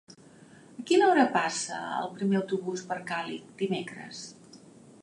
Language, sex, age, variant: Catalan, female, 50-59, Central